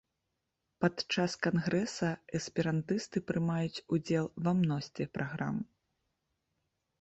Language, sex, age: Belarusian, female, 30-39